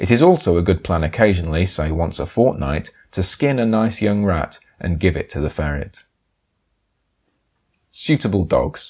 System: none